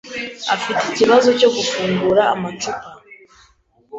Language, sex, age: Kinyarwanda, female, 19-29